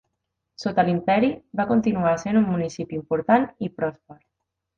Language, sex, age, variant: Catalan, female, 30-39, Central